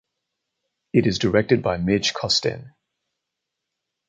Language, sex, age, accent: English, male, 40-49, United States English